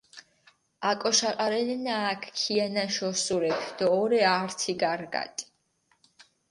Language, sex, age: Mingrelian, female, 19-29